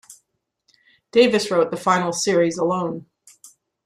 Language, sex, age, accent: English, female, 60-69, United States English